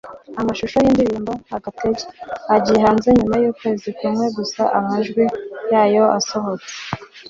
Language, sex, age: Kinyarwanda, female, 19-29